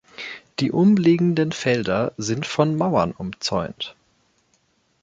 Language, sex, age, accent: German, male, 19-29, Deutschland Deutsch